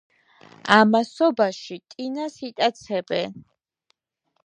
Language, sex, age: Georgian, female, 19-29